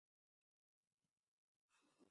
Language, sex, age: Swahili, female, 19-29